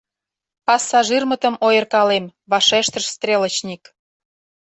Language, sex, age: Mari, female, 40-49